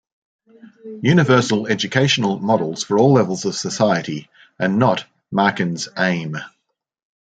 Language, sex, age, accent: English, male, 50-59, Australian English